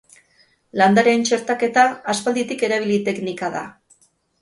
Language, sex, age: Basque, female, 50-59